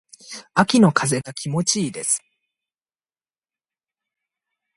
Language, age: Japanese, 19-29